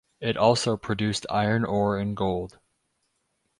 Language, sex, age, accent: English, male, 19-29, United States English